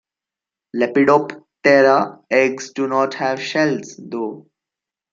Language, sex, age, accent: English, male, 19-29, India and South Asia (India, Pakistan, Sri Lanka)